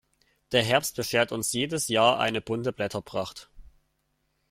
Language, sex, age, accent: German, male, 19-29, Deutschland Deutsch